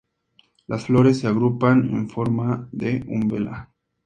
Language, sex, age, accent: Spanish, male, 19-29, México